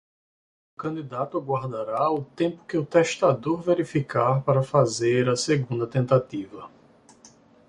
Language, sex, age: Portuguese, male, 40-49